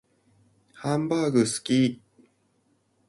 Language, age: Japanese, 30-39